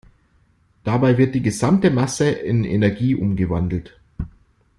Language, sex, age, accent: German, male, 40-49, Deutschland Deutsch